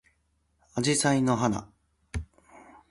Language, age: Japanese, 30-39